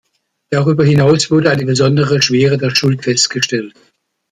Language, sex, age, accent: German, male, 60-69, Deutschland Deutsch